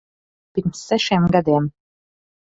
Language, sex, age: Latvian, female, 19-29